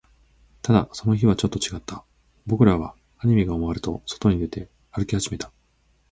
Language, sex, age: Japanese, male, 30-39